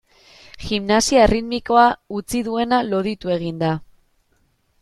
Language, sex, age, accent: Basque, female, 19-29, Mendebalekoa (Araba, Bizkaia, Gipuzkoako mendebaleko herri batzuk)